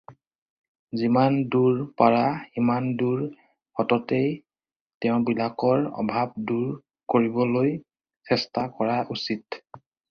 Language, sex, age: Assamese, male, 19-29